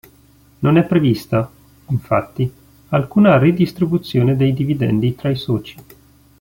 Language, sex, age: Italian, male, 19-29